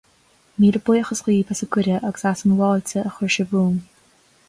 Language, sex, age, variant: Irish, female, 19-29, Gaeilge Chonnacht